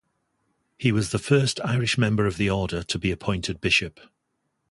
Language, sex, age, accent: English, male, 60-69, England English